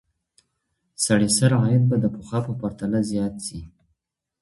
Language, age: Pashto, 30-39